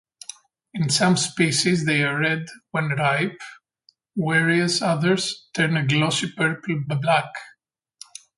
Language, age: English, 40-49